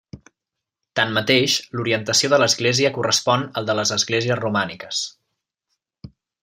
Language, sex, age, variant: Catalan, male, 19-29, Central